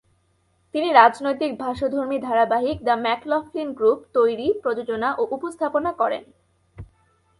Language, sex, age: Bengali, female, under 19